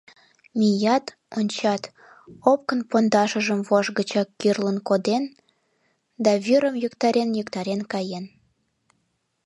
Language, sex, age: Mari, female, 19-29